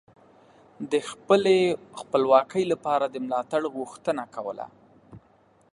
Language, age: Pashto, 30-39